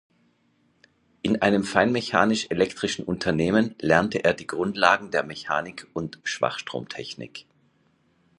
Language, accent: German, Österreichisches Deutsch